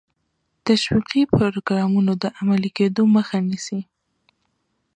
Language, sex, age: Pashto, female, under 19